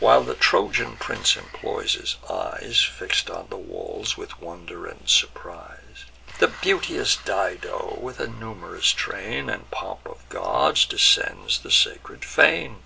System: none